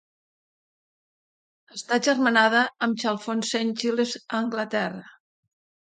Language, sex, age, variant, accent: Catalan, female, 60-69, Central, central